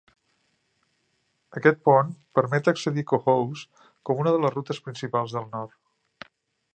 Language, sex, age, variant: Catalan, male, 60-69, Central